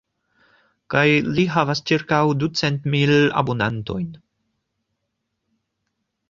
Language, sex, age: Esperanto, male, 19-29